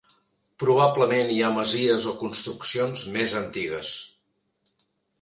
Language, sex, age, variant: Catalan, male, 50-59, Central